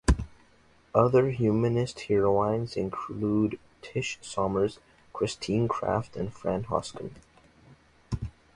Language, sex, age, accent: English, male, under 19, United States English